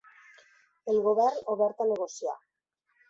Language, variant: Catalan, Nord-Occidental